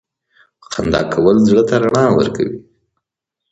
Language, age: Pashto, 19-29